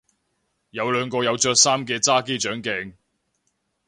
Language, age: Cantonese, 40-49